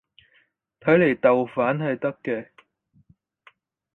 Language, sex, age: Cantonese, male, under 19